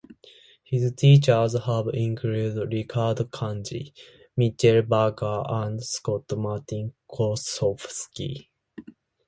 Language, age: English, 19-29